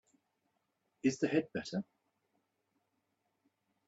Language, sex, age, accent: English, male, 50-59, England English